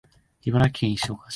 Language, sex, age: Japanese, male, 19-29